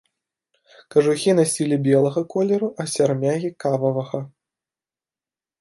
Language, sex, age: Belarusian, male, 19-29